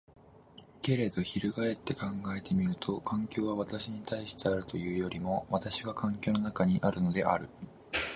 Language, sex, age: Japanese, male, 19-29